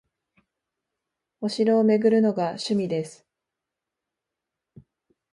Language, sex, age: Japanese, female, 30-39